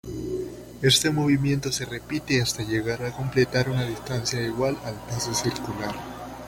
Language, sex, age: Spanish, male, 19-29